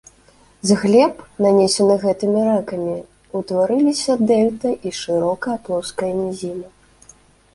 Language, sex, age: Belarusian, female, 19-29